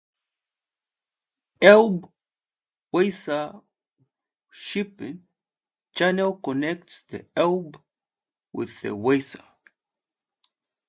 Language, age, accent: English, 19-29, United States English; England English